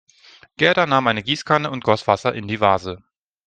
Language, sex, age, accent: German, male, 30-39, Deutschland Deutsch